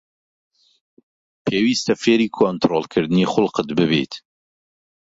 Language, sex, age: Central Kurdish, male, 40-49